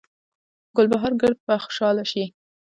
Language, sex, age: Pashto, female, under 19